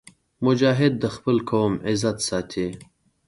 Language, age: Pashto, 30-39